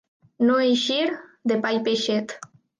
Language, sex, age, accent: Catalan, female, 19-29, valencià